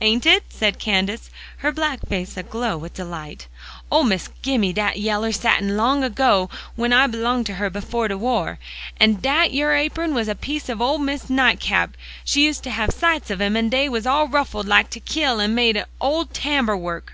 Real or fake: real